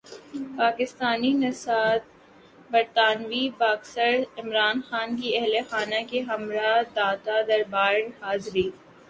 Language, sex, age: Urdu, female, 19-29